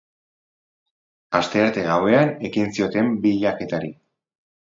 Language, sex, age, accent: Basque, male, 40-49, Erdialdekoa edo Nafarra (Gipuzkoa, Nafarroa)